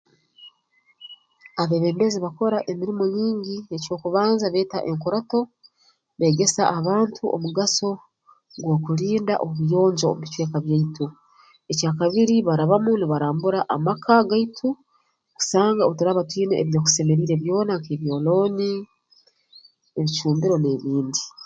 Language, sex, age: Tooro, female, 40-49